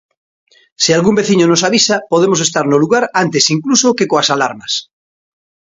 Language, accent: Galician, Normativo (estándar)